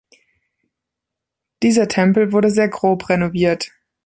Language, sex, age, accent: German, female, 19-29, Deutschland Deutsch